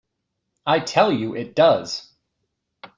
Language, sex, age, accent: English, male, 30-39, United States English